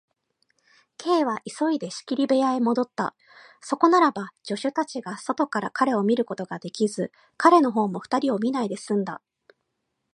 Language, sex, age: Japanese, female, 19-29